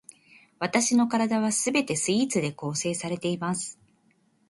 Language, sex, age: Japanese, female, 19-29